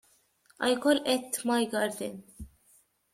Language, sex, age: English, female, 40-49